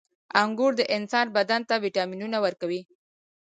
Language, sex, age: Pashto, female, 19-29